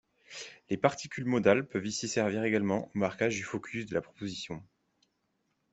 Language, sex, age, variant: French, male, 19-29, Français de métropole